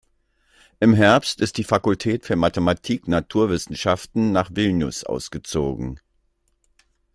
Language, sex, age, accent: German, male, 60-69, Deutschland Deutsch